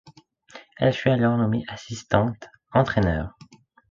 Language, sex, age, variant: French, male, under 19, Français de métropole